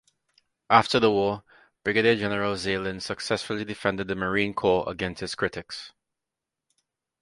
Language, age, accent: English, 30-39, West Indies and Bermuda (Bahamas, Bermuda, Jamaica, Trinidad)